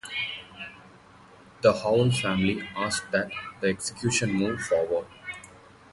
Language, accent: English, India and South Asia (India, Pakistan, Sri Lanka)